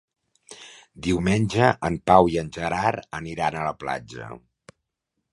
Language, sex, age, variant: Catalan, male, 40-49, Central